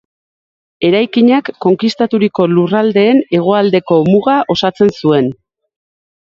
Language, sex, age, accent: Basque, female, 40-49, Erdialdekoa edo Nafarra (Gipuzkoa, Nafarroa)